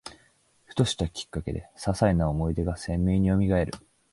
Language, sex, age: Japanese, male, 19-29